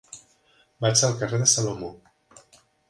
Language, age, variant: Catalan, 40-49, Nord-Occidental